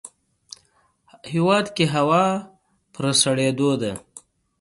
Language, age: Pashto, 30-39